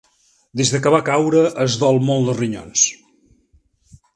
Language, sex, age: Catalan, male, 40-49